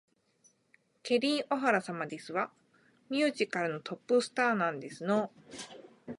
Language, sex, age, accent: Japanese, female, 30-39, 日本人